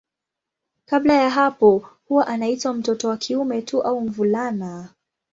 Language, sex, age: Swahili, female, 19-29